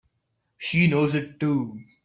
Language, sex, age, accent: English, male, 19-29, India and South Asia (India, Pakistan, Sri Lanka)